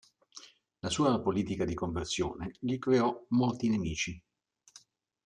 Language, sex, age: Italian, male, 50-59